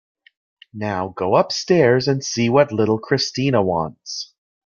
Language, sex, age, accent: English, male, 40-49, Canadian English